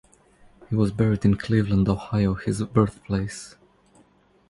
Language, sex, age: English, male, 30-39